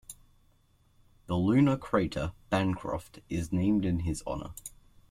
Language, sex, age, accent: English, male, under 19, Australian English